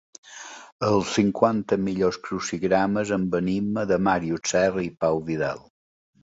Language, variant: Catalan, Balear